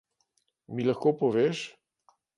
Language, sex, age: Slovenian, male, 60-69